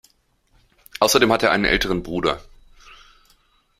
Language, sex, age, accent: German, male, 19-29, Deutschland Deutsch